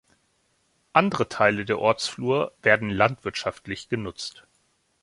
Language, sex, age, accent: German, male, 40-49, Deutschland Deutsch